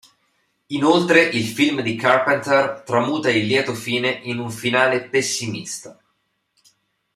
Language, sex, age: Italian, male, 30-39